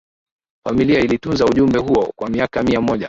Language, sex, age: Swahili, male, 19-29